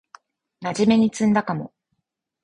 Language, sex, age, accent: Japanese, female, 40-49, 標準語